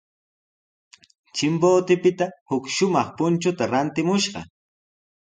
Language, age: Sihuas Ancash Quechua, 19-29